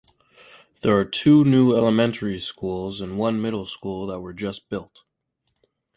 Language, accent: English, United States English